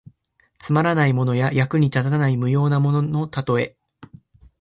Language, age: Japanese, 19-29